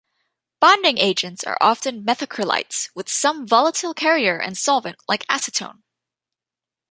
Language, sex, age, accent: English, female, 19-29, United States English